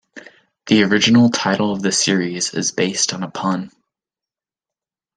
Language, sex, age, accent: English, male, under 19, United States English